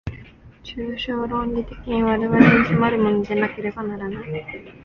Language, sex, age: Japanese, female, 19-29